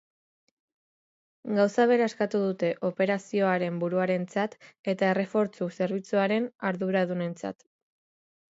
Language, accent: Basque, Erdialdekoa edo Nafarra (Gipuzkoa, Nafarroa)